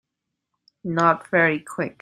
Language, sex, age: English, female, 19-29